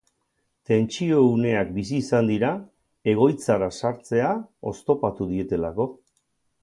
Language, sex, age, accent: Basque, male, 60-69, Mendebalekoa (Araba, Bizkaia, Gipuzkoako mendebaleko herri batzuk)